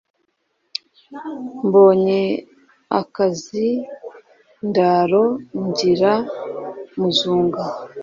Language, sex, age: Kinyarwanda, male, 40-49